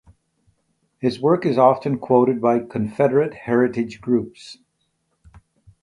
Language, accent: English, Canadian English